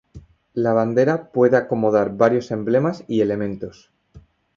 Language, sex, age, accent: Spanish, male, 19-29, España: Centro-Sur peninsular (Madrid, Toledo, Castilla-La Mancha)